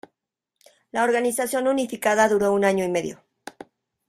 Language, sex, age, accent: Spanish, female, 40-49, México